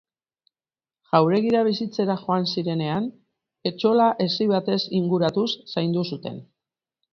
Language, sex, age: Basque, female, 50-59